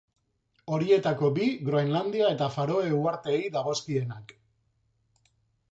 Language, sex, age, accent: Basque, male, 50-59, Mendebalekoa (Araba, Bizkaia, Gipuzkoako mendebaleko herri batzuk)